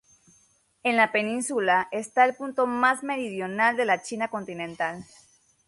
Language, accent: Spanish, América central; Caribe: Cuba, Venezuela, Puerto Rico, República Dominicana, Panamá, Colombia caribeña, México caribeño, Costa del golfo de México